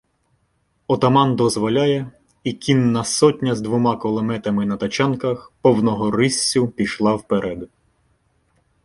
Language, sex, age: Ukrainian, male, 19-29